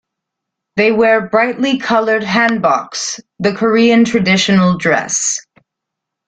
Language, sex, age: English, female, 30-39